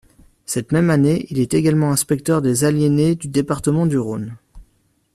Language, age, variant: French, 19-29, Français de métropole